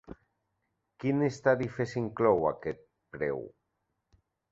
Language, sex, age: Catalan, male, 40-49